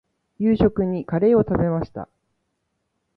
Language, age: Japanese, 19-29